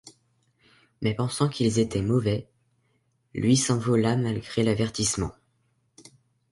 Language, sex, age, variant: French, male, under 19, Français de métropole